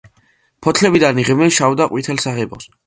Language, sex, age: Georgian, male, 19-29